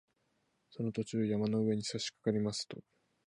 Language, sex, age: Japanese, male, 19-29